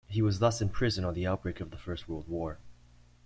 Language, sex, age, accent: English, male, under 19, Canadian English